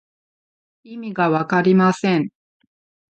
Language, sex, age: Japanese, female, 40-49